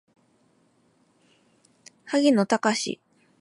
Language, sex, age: Japanese, female, 19-29